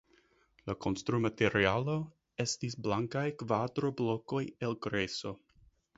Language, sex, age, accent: Esperanto, male, 19-29, Internacia